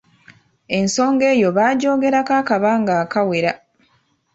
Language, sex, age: Ganda, female, 30-39